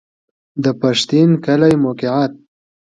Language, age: Pashto, 19-29